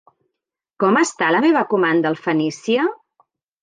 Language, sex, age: Catalan, female, 50-59